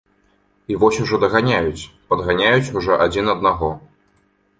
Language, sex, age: Belarusian, male, 19-29